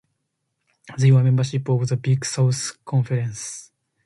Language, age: English, 19-29